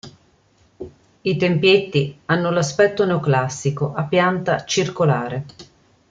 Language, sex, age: Italian, female, 50-59